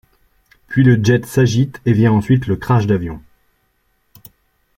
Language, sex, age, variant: French, male, 30-39, Français de métropole